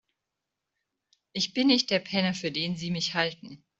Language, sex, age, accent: German, female, 30-39, Deutschland Deutsch